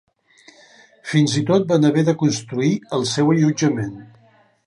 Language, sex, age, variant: Catalan, male, 70-79, Central